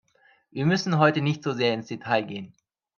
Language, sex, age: German, male, 19-29